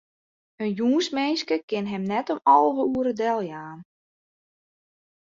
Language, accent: Western Frisian, Klaaifrysk